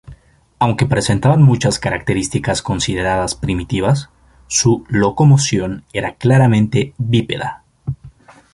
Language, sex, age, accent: Spanish, male, 19-29, México